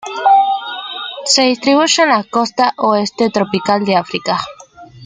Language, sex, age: Spanish, female, 19-29